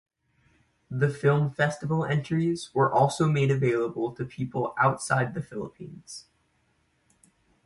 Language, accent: English, United States English